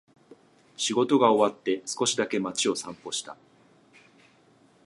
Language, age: Japanese, 40-49